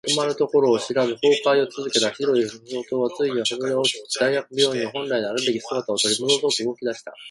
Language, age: Japanese, 40-49